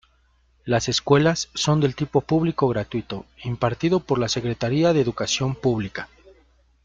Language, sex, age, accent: Spanish, male, 30-39, México